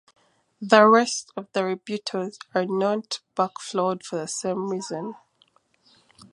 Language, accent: English, United States English; Southern African (South Africa, Zimbabwe, Namibia)